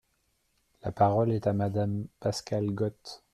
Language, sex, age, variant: French, male, 30-39, Français de métropole